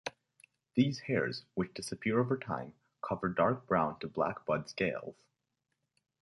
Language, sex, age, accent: English, male, under 19, United States English